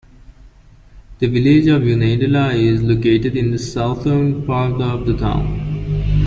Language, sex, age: English, male, 19-29